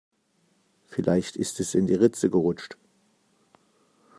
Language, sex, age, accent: German, male, 50-59, Deutschland Deutsch